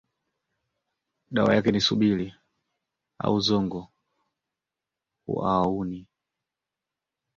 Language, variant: Swahili, Kiswahili cha Bara ya Tanzania